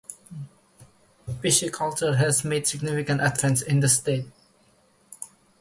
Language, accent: English, indonesia